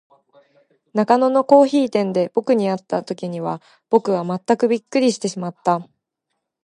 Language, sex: Japanese, female